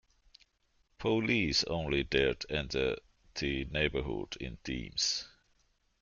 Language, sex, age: English, male, 40-49